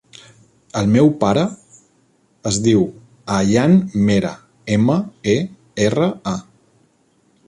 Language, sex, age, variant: Catalan, male, 40-49, Balear